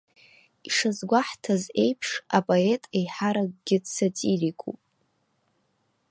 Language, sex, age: Abkhazian, female, under 19